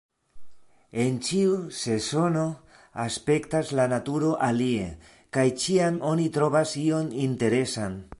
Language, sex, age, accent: Esperanto, male, 40-49, Internacia